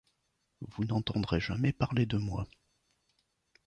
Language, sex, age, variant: French, male, 50-59, Français de métropole